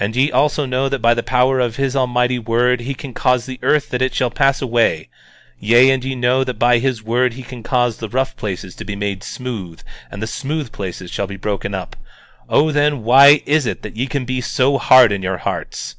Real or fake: real